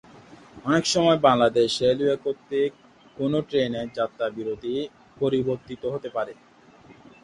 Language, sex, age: Bengali, male, 19-29